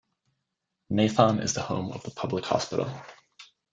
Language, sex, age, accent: English, male, 19-29, United States English